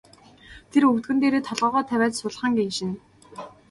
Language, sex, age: Mongolian, female, 19-29